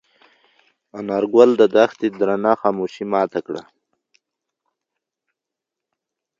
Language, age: Pashto, 19-29